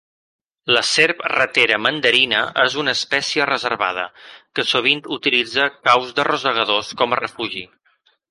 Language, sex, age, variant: Catalan, male, 30-39, Balear